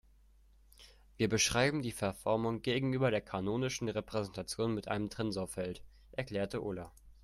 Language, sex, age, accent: German, male, under 19, Deutschland Deutsch